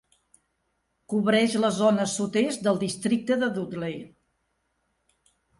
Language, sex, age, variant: Catalan, female, 60-69, Central